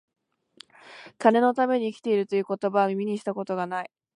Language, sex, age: Japanese, female, 19-29